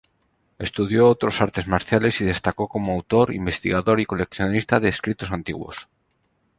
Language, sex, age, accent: Spanish, male, 30-39, España: Norte peninsular (Asturias, Castilla y León, Cantabria, País Vasco, Navarra, Aragón, La Rioja, Guadalajara, Cuenca)